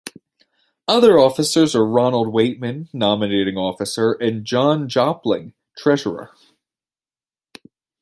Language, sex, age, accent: English, male, 19-29, United States English